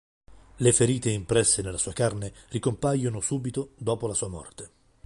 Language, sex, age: Italian, male, 50-59